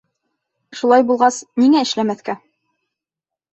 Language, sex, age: Bashkir, female, 19-29